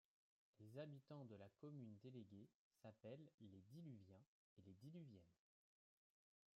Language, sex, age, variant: French, male, 30-39, Français de métropole